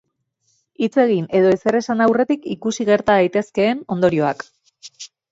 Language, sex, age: Basque, female, 30-39